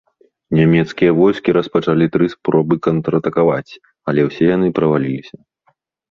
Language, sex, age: Belarusian, male, 30-39